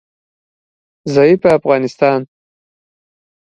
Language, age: Pashto, under 19